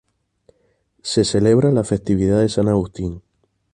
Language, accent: Spanish, España: Islas Canarias